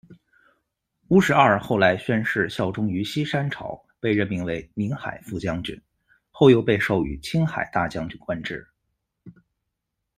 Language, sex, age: Chinese, male, 19-29